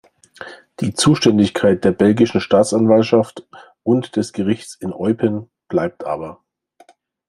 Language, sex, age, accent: German, male, 40-49, Deutschland Deutsch